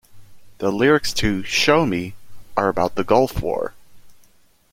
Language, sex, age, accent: English, male, 19-29, United States English